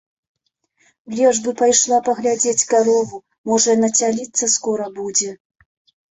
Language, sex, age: Belarusian, female, 50-59